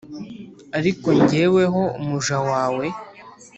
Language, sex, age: Kinyarwanda, male, under 19